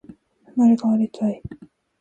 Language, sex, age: Japanese, female, 19-29